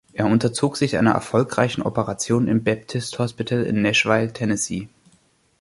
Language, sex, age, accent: German, male, 19-29, Deutschland Deutsch